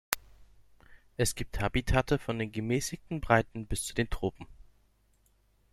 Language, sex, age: German, male, 30-39